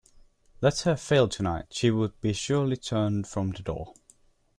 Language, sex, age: English, male, under 19